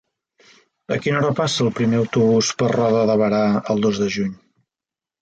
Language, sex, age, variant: Catalan, male, 50-59, Central